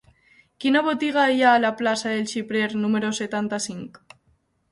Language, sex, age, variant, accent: Catalan, female, 19-29, Valencià meridional, valencià